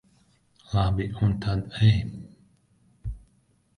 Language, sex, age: Latvian, male, 40-49